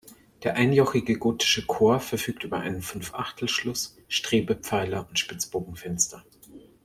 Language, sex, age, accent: German, male, 30-39, Deutschland Deutsch